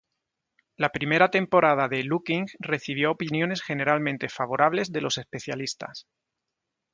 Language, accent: Spanish, España: Sur peninsular (Andalucia, Extremadura, Murcia)